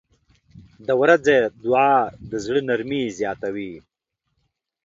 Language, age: Pashto, 50-59